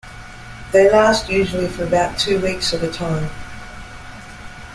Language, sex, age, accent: English, female, 50-59, Australian English